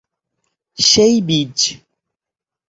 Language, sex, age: Bengali, male, 19-29